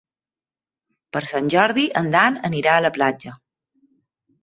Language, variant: Catalan, Balear